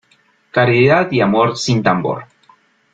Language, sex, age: Spanish, male, 19-29